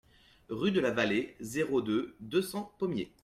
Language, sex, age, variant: French, male, 19-29, Français de métropole